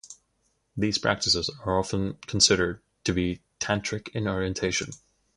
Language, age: English, 19-29